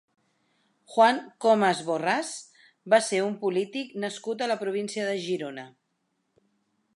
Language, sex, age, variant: Catalan, female, 50-59, Central